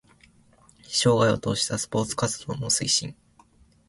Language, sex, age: Japanese, male, under 19